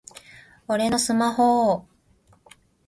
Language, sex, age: Japanese, female, 30-39